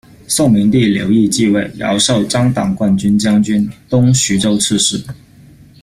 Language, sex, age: Chinese, male, 19-29